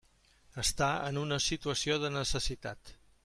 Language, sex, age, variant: Catalan, male, 50-59, Central